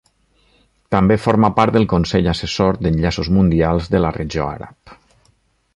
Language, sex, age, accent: Catalan, male, 40-49, valencià